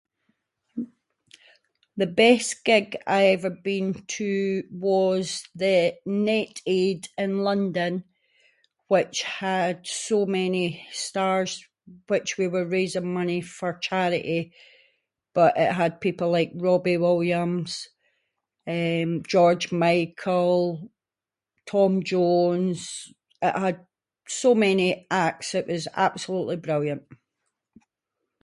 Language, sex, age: Scots, female, 50-59